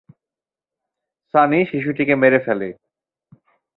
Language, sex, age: Bengali, male, 30-39